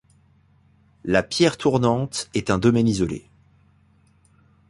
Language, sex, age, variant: French, male, 40-49, Français de métropole